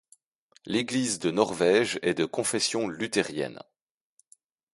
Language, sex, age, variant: French, male, 40-49, Français de métropole